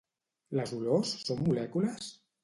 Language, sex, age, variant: Catalan, male, 50-59, Central